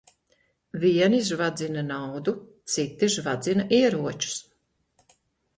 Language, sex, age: Latvian, female, 50-59